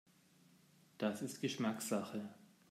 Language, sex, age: German, male, 40-49